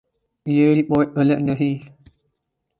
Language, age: Urdu, 19-29